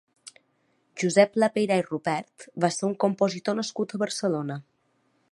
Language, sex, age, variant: Catalan, female, 30-39, Balear